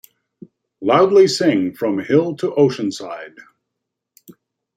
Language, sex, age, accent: English, male, 60-69, Canadian English